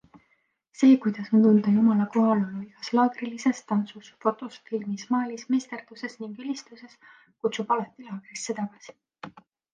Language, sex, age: Estonian, female, 19-29